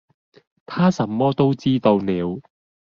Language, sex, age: Cantonese, male, 30-39